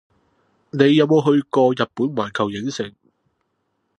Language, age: Cantonese, 30-39